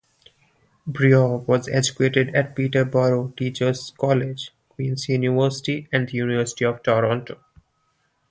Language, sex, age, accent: English, male, 19-29, India and South Asia (India, Pakistan, Sri Lanka)